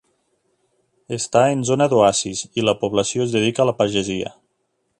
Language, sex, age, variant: Catalan, male, 40-49, Nord-Occidental